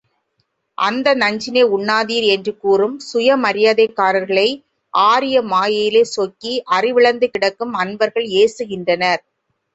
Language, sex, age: Tamil, female, 40-49